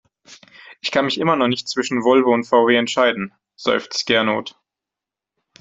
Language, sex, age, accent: German, male, 19-29, Deutschland Deutsch